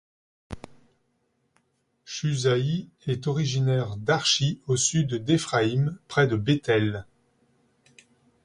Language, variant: French, Français de métropole